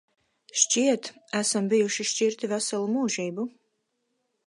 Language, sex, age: Latvian, female, 30-39